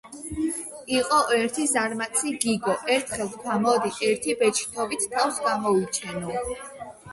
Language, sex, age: Georgian, female, under 19